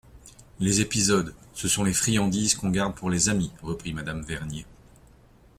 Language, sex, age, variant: French, male, 40-49, Français de métropole